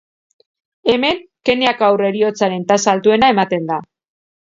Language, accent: Basque, Mendebalekoa (Araba, Bizkaia, Gipuzkoako mendebaleko herri batzuk)